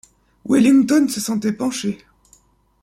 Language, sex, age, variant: French, male, under 19, Français de métropole